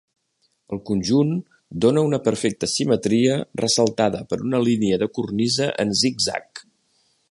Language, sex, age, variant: Catalan, male, 60-69, Central